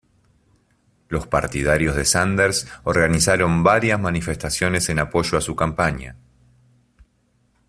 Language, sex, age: Spanish, male, 40-49